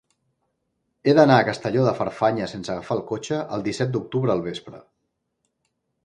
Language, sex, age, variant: Catalan, male, 40-49, Central